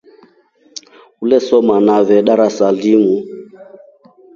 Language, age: Rombo, 30-39